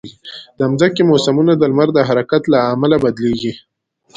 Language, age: Pashto, 19-29